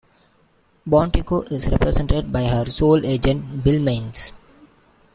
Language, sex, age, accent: English, male, 19-29, India and South Asia (India, Pakistan, Sri Lanka)